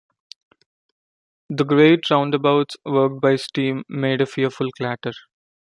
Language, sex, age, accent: English, male, 19-29, India and South Asia (India, Pakistan, Sri Lanka)